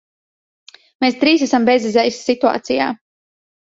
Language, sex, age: Latvian, female, 30-39